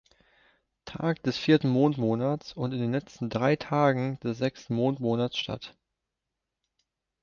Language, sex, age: German, male, 19-29